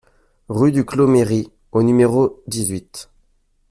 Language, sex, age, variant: French, male, 19-29, Français de métropole